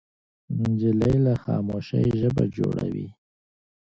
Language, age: Pashto, 30-39